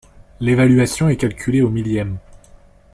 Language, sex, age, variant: French, male, 19-29, Français de métropole